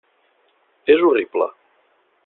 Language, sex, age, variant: Catalan, male, 40-49, Central